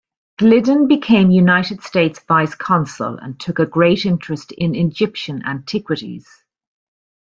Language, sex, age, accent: English, female, 40-49, Irish English